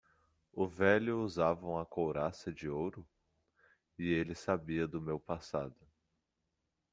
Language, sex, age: Portuguese, male, 30-39